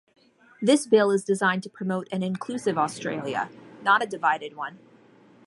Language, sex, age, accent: English, female, 30-39, United States English